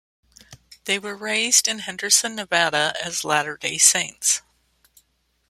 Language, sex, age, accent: English, female, 50-59, United States English